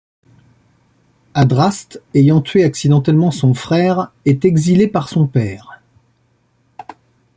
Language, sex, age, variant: French, male, 40-49, Français de métropole